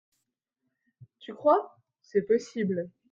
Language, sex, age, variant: French, female, 19-29, Français de métropole